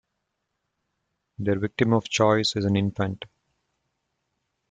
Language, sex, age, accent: English, male, 40-49, India and South Asia (India, Pakistan, Sri Lanka)